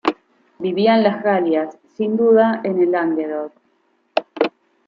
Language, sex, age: Spanish, female, 19-29